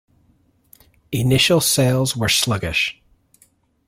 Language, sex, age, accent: English, male, 30-39, United States English